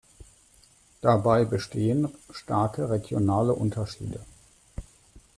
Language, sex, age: German, male, 40-49